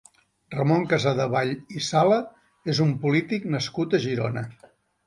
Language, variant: Catalan, Central